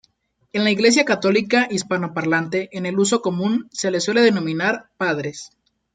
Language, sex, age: Spanish, male, 19-29